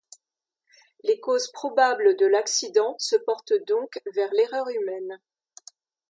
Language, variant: French, Français de métropole